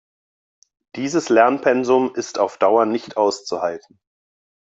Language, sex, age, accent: German, male, 30-39, Deutschland Deutsch